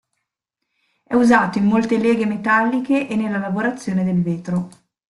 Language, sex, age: Italian, female, 40-49